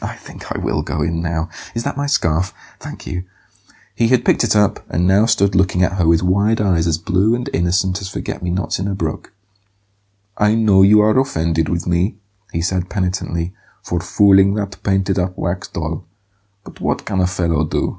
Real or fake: real